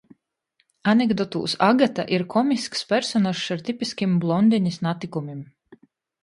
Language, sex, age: Latgalian, female, 30-39